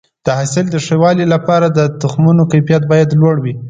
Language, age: Pashto, 19-29